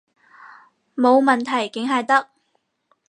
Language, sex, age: Cantonese, female, 19-29